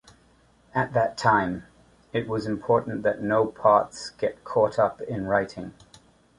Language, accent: English, England English